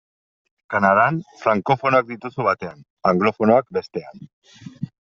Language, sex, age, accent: Basque, male, 30-39, Erdialdekoa edo Nafarra (Gipuzkoa, Nafarroa)